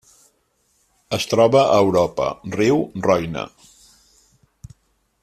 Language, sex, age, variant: Catalan, male, 50-59, Central